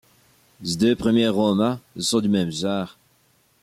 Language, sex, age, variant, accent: French, male, 40-49, Français d'Amérique du Nord, Français du Canada